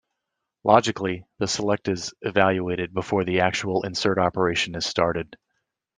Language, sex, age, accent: English, male, 50-59, United States English